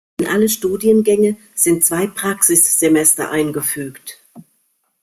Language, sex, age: German, female, 50-59